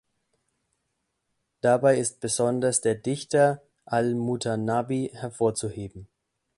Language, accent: German, Deutschland Deutsch